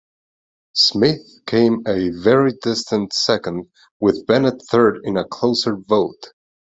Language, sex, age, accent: English, male, 30-39, United States English